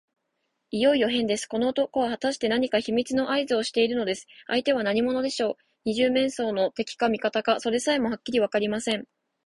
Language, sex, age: Japanese, female, 19-29